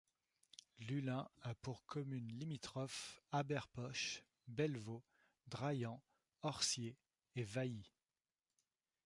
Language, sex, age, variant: French, male, 30-39, Français de métropole